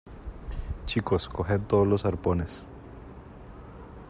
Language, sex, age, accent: Spanish, male, 30-39, América central